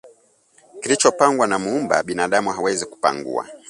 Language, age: Swahili, 30-39